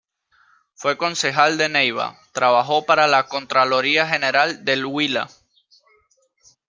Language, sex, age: Spanish, male, 19-29